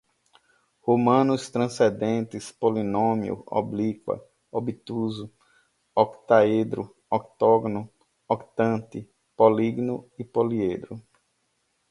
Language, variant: Portuguese, Portuguese (Brasil)